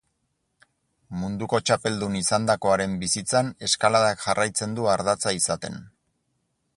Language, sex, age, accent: Basque, male, 40-49, Erdialdekoa edo Nafarra (Gipuzkoa, Nafarroa)